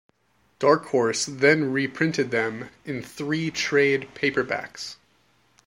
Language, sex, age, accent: English, male, 30-39, United States English